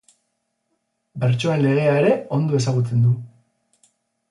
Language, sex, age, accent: Basque, male, 40-49, Mendebalekoa (Araba, Bizkaia, Gipuzkoako mendebaleko herri batzuk)